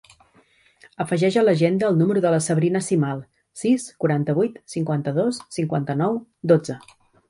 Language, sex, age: Catalan, female, 50-59